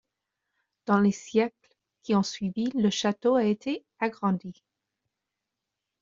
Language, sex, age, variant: French, female, 30-39, Français de métropole